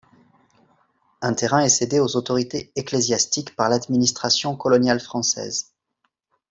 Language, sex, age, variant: French, male, 30-39, Français de métropole